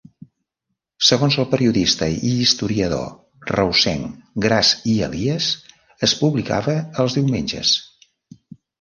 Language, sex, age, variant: Catalan, male, 70-79, Central